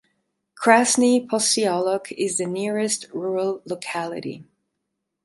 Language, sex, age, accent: English, female, 40-49, United States English